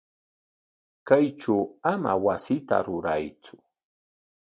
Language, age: Corongo Ancash Quechua, 50-59